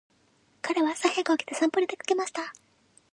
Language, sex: Japanese, female